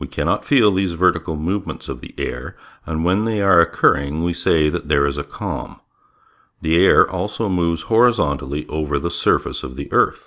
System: none